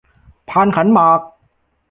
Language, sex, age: Thai, male, 19-29